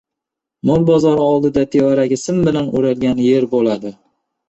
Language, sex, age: Uzbek, male, 19-29